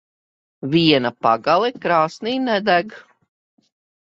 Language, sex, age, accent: Latvian, female, 50-59, Vidzemes